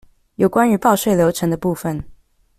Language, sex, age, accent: Chinese, female, 19-29, 出生地：臺北市